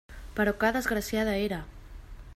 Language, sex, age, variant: Catalan, female, 19-29, Central